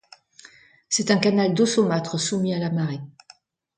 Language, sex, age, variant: French, female, 60-69, Français de métropole